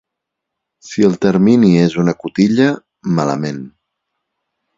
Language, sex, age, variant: Catalan, male, 40-49, Central